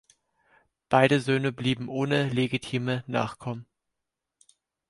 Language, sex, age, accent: German, male, 19-29, Deutschland Deutsch